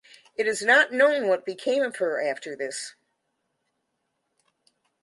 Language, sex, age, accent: English, female, 70-79, United States English